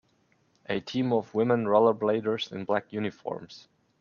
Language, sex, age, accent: English, male, 19-29, United States English